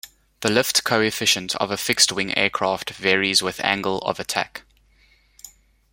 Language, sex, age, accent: English, male, 30-39, Southern African (South Africa, Zimbabwe, Namibia)